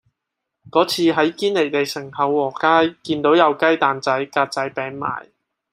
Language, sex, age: Cantonese, male, 19-29